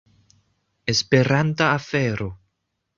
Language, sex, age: Esperanto, male, 19-29